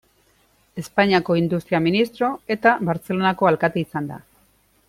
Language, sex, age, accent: Basque, female, 40-49, Erdialdekoa edo Nafarra (Gipuzkoa, Nafarroa)